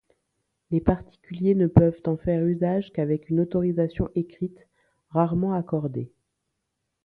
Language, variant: French, Français de métropole